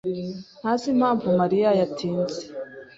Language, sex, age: Kinyarwanda, female, 19-29